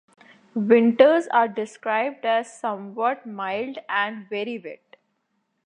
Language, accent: English, India and South Asia (India, Pakistan, Sri Lanka)